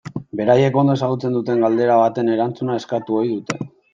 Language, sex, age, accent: Basque, male, 19-29, Mendebalekoa (Araba, Bizkaia, Gipuzkoako mendebaleko herri batzuk)